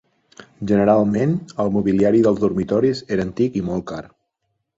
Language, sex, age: Catalan, male, 40-49